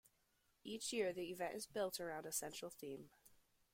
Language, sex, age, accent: English, female, under 19, United States English